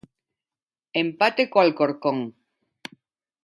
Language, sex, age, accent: Galician, female, 50-59, Neofalante